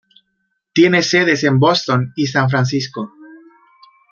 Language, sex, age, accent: Spanish, male, 30-39, México